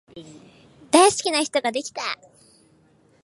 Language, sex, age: Japanese, female, under 19